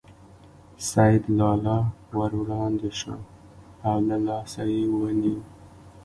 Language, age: Pashto, 19-29